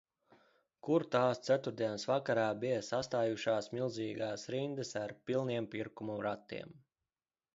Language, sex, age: Latvian, male, 30-39